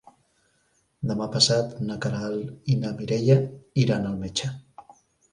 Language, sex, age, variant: Catalan, male, 40-49, Central